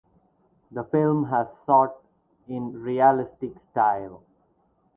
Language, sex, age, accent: English, male, 19-29, India and South Asia (India, Pakistan, Sri Lanka)